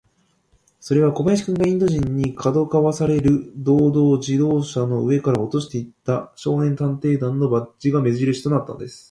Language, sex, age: Japanese, male, 19-29